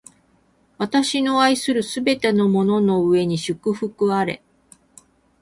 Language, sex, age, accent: Japanese, female, 60-69, 関西